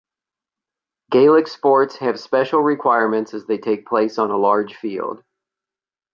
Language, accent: English, United States English